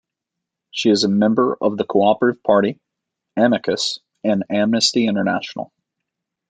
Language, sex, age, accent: English, male, 30-39, United States English